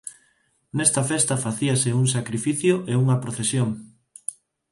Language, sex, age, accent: Galician, male, 19-29, Neofalante